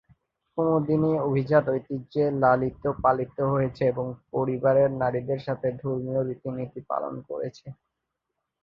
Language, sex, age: Bengali, male, 19-29